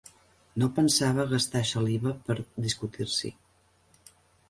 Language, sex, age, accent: Catalan, female, 50-59, nord-oriental